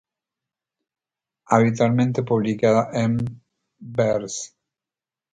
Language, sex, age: Spanish, male, 50-59